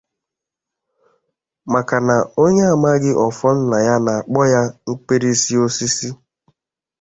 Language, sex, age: Igbo, male, 19-29